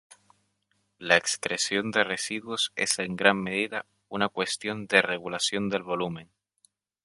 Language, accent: Spanish, España: Islas Canarias